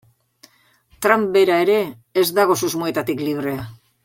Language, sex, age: Basque, female, 60-69